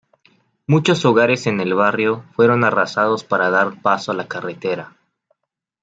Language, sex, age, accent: Spanish, male, 19-29, México